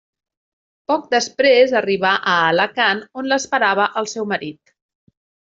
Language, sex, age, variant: Catalan, female, 50-59, Central